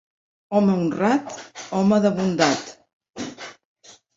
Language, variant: Catalan, Central